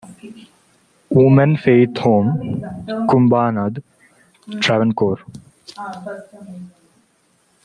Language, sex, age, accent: English, male, under 19, India and South Asia (India, Pakistan, Sri Lanka)